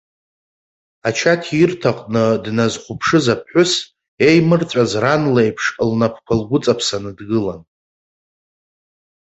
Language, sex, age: Abkhazian, male, 30-39